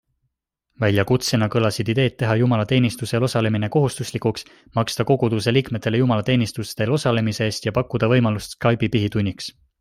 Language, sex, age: Estonian, male, 19-29